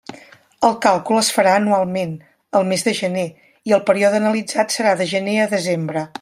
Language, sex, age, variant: Catalan, female, 50-59, Central